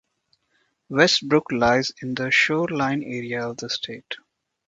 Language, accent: English, India and South Asia (India, Pakistan, Sri Lanka)